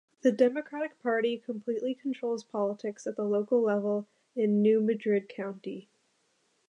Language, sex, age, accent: English, female, 19-29, United States English